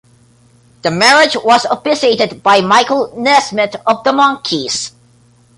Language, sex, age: English, male, 19-29